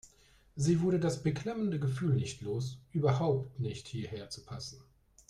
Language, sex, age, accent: German, male, 30-39, Deutschland Deutsch